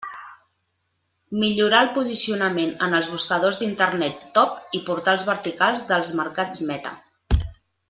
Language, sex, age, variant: Catalan, female, 30-39, Central